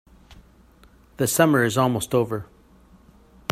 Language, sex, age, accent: English, male, 50-59, Canadian English